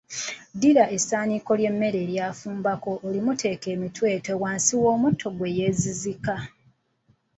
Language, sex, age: Ganda, female, 30-39